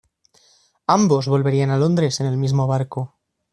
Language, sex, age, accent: Spanish, male, 19-29, España: Centro-Sur peninsular (Madrid, Toledo, Castilla-La Mancha)